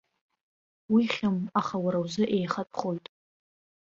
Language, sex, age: Abkhazian, female, under 19